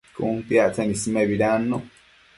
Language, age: Matsés, 19-29